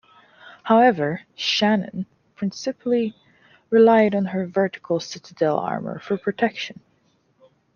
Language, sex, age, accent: English, female, 19-29, Canadian English